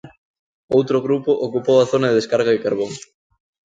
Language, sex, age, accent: Galician, female, 40-49, Central (gheada)